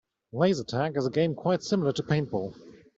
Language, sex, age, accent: English, male, 19-29, England English